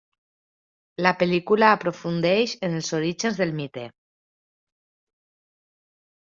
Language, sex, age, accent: Catalan, female, 30-39, valencià